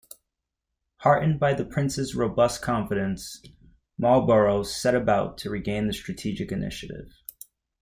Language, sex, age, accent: English, male, 19-29, United States English